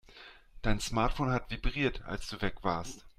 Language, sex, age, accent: German, male, 40-49, Deutschland Deutsch